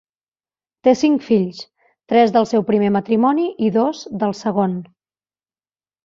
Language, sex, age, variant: Catalan, female, 40-49, Central